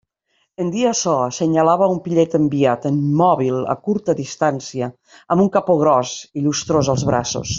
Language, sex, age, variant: Catalan, female, 50-59, Nord-Occidental